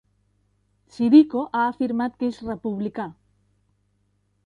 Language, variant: Catalan, Central